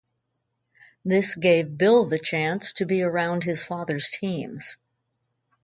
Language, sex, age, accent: English, female, 60-69, United States English